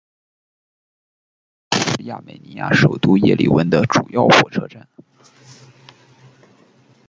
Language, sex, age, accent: Chinese, male, 19-29, 出生地：福建省